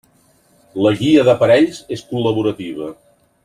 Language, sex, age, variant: Catalan, male, 60-69, Central